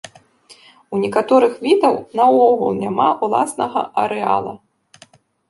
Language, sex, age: Belarusian, female, 19-29